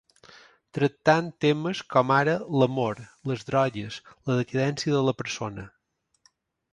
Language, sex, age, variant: Catalan, male, 50-59, Balear